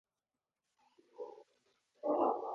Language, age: English, 19-29